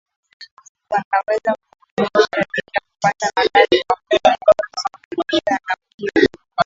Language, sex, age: Swahili, female, 19-29